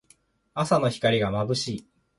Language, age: Japanese, 19-29